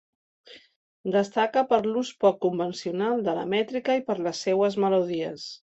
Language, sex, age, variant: Catalan, female, 50-59, Central